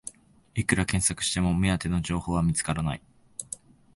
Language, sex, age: Japanese, male, 19-29